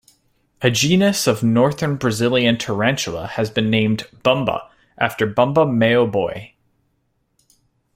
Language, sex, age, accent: English, male, under 19, United States English